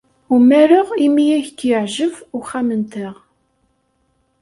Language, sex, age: Kabyle, female, 30-39